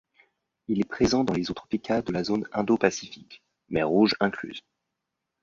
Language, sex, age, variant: French, male, 30-39, Français de métropole